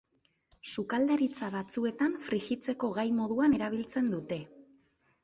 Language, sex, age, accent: Basque, female, 19-29, Mendebalekoa (Araba, Bizkaia, Gipuzkoako mendebaleko herri batzuk)